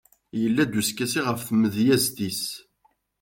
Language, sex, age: Kabyle, male, 19-29